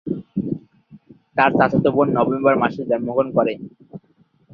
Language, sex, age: Bengali, male, 19-29